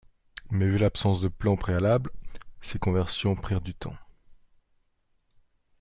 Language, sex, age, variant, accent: French, male, 30-39, Français d'Europe, Français de Suisse